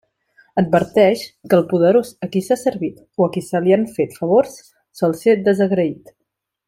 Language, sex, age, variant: Catalan, female, 19-29, Nord-Occidental